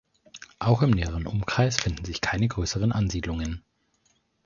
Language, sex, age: German, male, 19-29